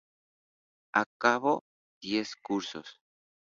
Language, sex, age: Spanish, male, 19-29